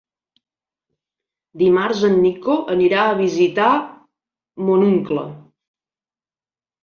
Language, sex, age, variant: Catalan, female, 40-49, Septentrional